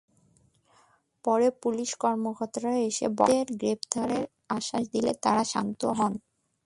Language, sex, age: Bengali, female, 19-29